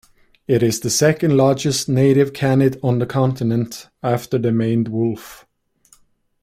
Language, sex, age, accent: English, male, 19-29, United States English